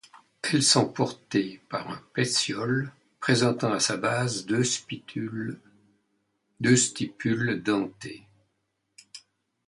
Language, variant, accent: French, Français d'Europe, Français de Suisse